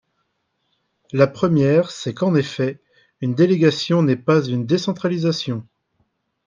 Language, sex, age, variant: French, male, 30-39, Français de métropole